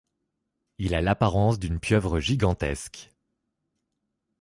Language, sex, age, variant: French, male, 30-39, Français de métropole